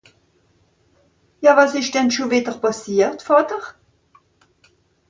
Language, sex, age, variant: Swiss German, female, 60-69, Nordniederàlemmànisch (Rishoffe, Zàwere, Bùsswìller, Hawenau, Brüemt, Stroossbùri, Molse, Dàmbàch, Schlettstàtt, Pfàlzbùri usw.)